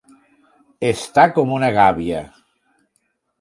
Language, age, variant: Catalan, 60-69, Tortosí